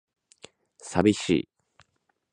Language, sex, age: Japanese, male, 19-29